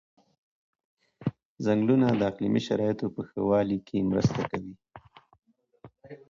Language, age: Pashto, 19-29